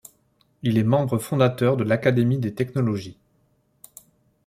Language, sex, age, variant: French, male, 30-39, Français de métropole